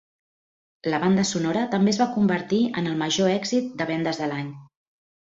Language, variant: Catalan, Central